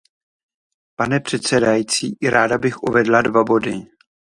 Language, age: Czech, 40-49